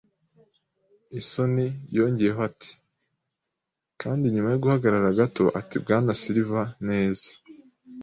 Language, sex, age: Kinyarwanda, male, 19-29